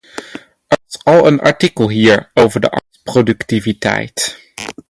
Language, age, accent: Dutch, 19-29, Nederlands Nederlands